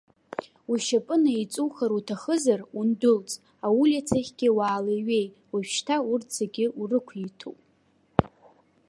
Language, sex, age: Abkhazian, female, under 19